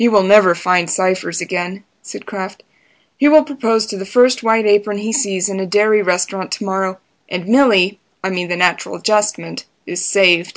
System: none